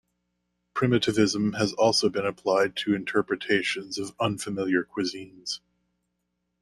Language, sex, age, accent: English, male, 30-39, United States English